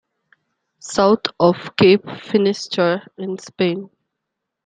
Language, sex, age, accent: English, female, 19-29, India and South Asia (India, Pakistan, Sri Lanka)